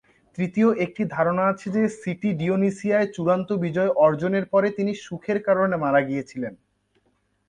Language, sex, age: Bengali, male, under 19